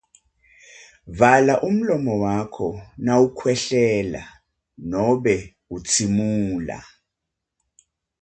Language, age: Swati, 50-59